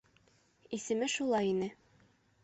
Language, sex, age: Bashkir, female, 19-29